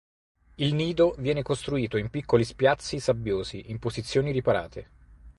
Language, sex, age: Italian, male, 30-39